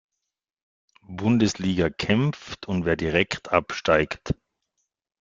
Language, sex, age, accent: German, male, 50-59, Österreichisches Deutsch